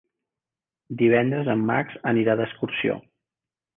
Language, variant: Catalan, Central